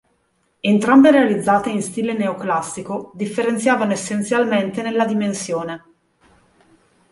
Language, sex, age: Italian, female, 30-39